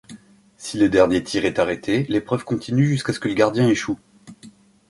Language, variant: French, Français de métropole